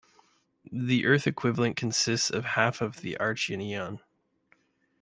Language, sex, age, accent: English, male, 30-39, Canadian English